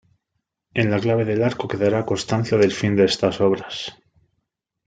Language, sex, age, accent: Spanish, male, 30-39, España: Sur peninsular (Andalucia, Extremadura, Murcia)